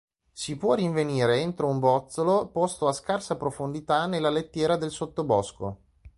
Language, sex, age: Italian, male, 30-39